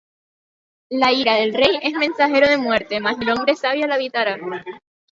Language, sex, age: Spanish, female, 19-29